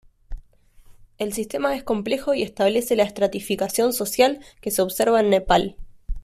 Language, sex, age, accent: Spanish, female, 19-29, Rioplatense: Argentina, Uruguay, este de Bolivia, Paraguay